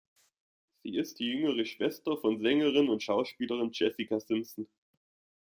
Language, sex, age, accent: German, male, 19-29, Deutschland Deutsch